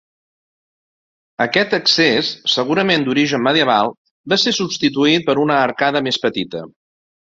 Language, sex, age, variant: Catalan, male, 50-59, Central